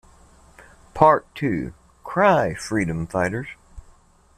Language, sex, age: English, male, 50-59